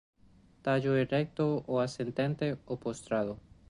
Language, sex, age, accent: Spanish, male, 19-29, Andino-Pacífico: Colombia, Perú, Ecuador, oeste de Bolivia y Venezuela andina